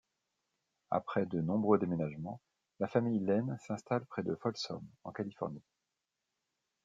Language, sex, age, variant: French, male, 40-49, Français de métropole